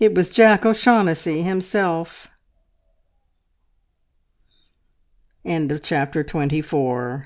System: none